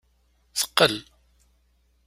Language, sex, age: Kabyle, male, 40-49